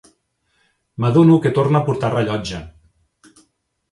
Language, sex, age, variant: Catalan, male, 40-49, Central